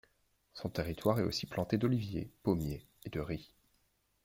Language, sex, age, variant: French, male, 30-39, Français de métropole